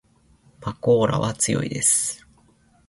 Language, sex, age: Japanese, male, under 19